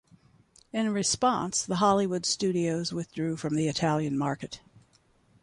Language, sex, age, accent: English, female, 70-79, United States English